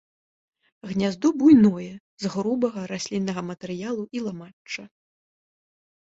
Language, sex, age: Belarusian, female, 30-39